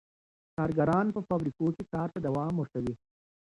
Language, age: Pashto, 19-29